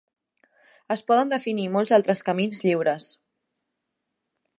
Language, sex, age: Catalan, female, 19-29